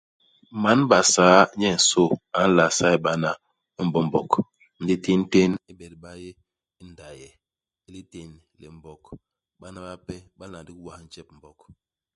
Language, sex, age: Basaa, male, 50-59